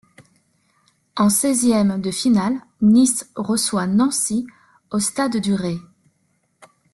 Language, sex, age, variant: French, female, 19-29, Français de métropole